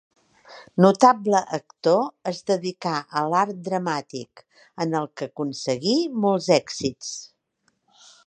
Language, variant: Catalan, Central